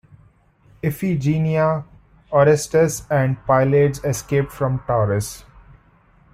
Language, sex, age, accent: English, male, 30-39, India and South Asia (India, Pakistan, Sri Lanka)